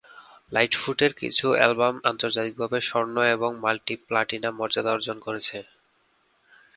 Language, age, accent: Bengali, 19-29, প্রমিত